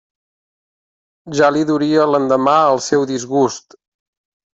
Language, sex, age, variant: Catalan, male, 30-39, Central